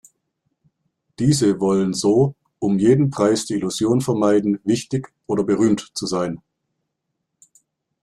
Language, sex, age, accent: German, male, 40-49, Deutschland Deutsch